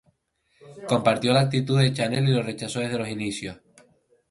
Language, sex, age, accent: Spanish, male, 19-29, España: Islas Canarias